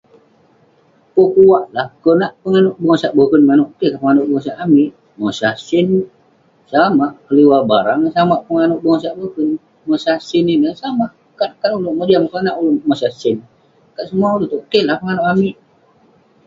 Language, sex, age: Western Penan, male, 19-29